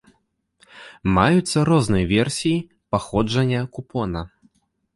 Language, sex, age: Belarusian, male, 19-29